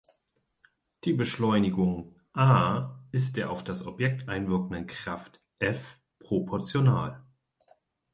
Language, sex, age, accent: German, male, 40-49, Deutschland Deutsch; Hochdeutsch